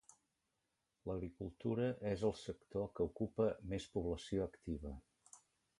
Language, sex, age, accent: Catalan, male, 60-69, Oriental